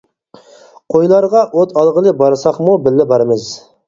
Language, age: Uyghur, 30-39